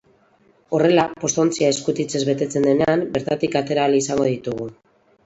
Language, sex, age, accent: Basque, female, 30-39, Mendebalekoa (Araba, Bizkaia, Gipuzkoako mendebaleko herri batzuk)